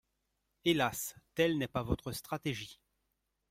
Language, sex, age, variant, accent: French, male, 30-39, Français des départements et régions d'outre-mer, Français de La Réunion